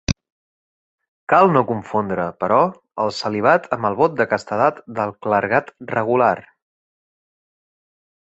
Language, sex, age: Catalan, male, 30-39